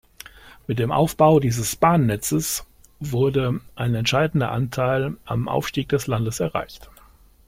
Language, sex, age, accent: German, male, 60-69, Deutschland Deutsch